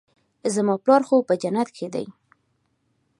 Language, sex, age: Pashto, female, 19-29